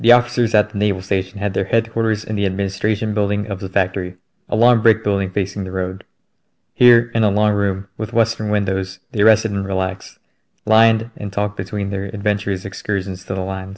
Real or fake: real